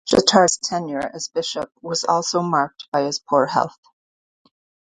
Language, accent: English, United States English